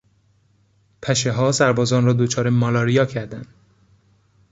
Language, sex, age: Persian, male, 19-29